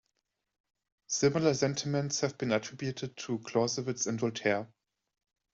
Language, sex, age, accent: English, male, 19-29, United States English